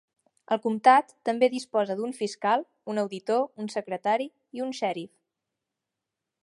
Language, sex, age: Catalan, female, under 19